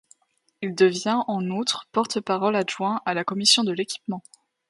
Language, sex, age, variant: French, female, 19-29, Français d'Europe